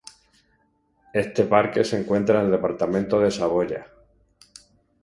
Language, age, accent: Spanish, 40-49, España: Sur peninsular (Andalucia, Extremadura, Murcia)